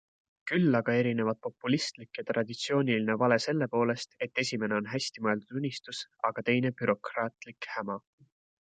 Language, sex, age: Estonian, male, 19-29